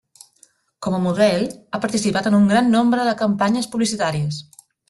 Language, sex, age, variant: Catalan, female, 19-29, Nord-Occidental